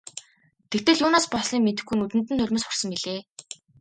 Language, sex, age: Mongolian, female, 19-29